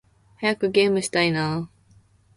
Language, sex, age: Japanese, female, 19-29